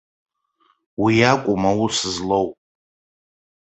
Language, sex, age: Abkhazian, male, 30-39